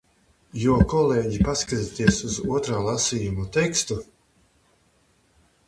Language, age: Latvian, 50-59